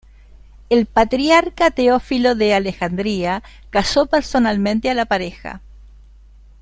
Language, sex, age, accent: Spanish, female, 60-69, Rioplatense: Argentina, Uruguay, este de Bolivia, Paraguay